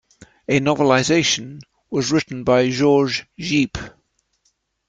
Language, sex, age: English, male, 70-79